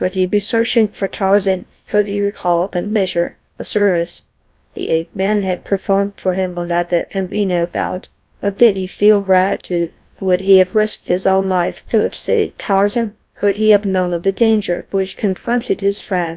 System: TTS, GlowTTS